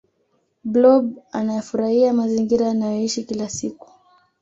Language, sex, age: Swahili, female, 19-29